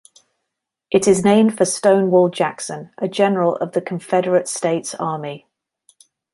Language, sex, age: English, female, 30-39